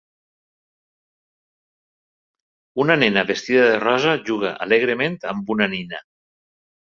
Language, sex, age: Catalan, male, 60-69